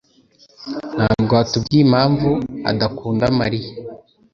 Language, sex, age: Kinyarwanda, male, under 19